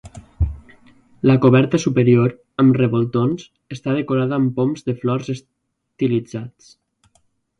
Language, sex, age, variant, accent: Catalan, male, 19-29, Valencià central, valencià